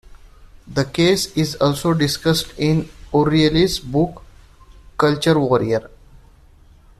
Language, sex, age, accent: English, male, 19-29, India and South Asia (India, Pakistan, Sri Lanka)